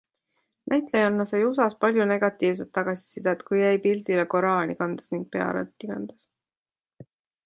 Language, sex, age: Estonian, female, 19-29